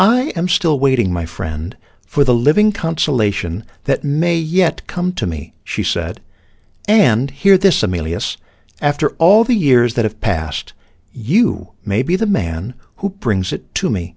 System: none